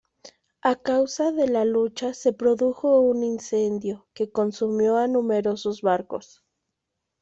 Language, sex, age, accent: Spanish, female, 19-29, México